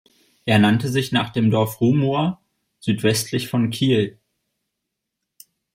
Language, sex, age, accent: German, male, 30-39, Deutschland Deutsch